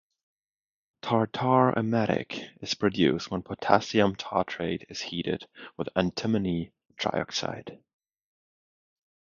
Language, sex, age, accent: English, male, 19-29, United States English